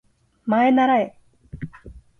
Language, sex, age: Japanese, female, 30-39